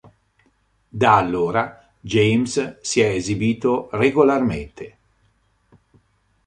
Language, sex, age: Italian, male, 60-69